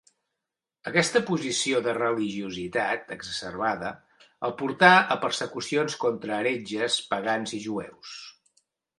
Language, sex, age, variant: Catalan, male, 60-69, Central